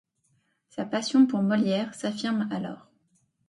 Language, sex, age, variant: French, female, 19-29, Français de métropole